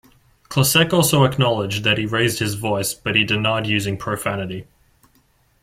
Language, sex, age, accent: English, male, under 19, Australian English